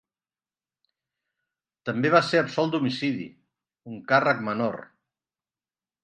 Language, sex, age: Catalan, male, 50-59